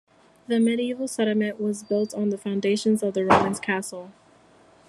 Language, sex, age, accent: English, female, 19-29, United States English